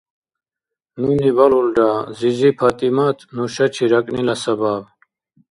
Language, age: Dargwa, 50-59